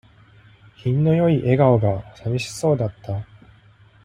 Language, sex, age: Japanese, male, 30-39